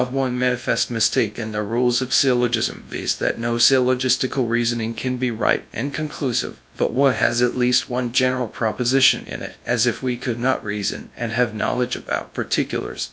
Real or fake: fake